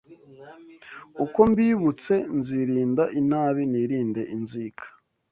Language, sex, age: Kinyarwanda, male, 19-29